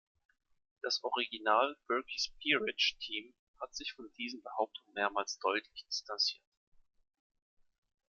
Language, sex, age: German, male, 19-29